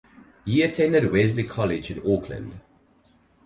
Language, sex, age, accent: English, male, 19-29, Southern African (South Africa, Zimbabwe, Namibia)